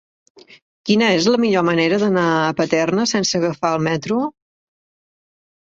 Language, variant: Catalan, Central